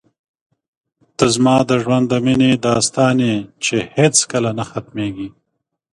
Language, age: Pashto, 30-39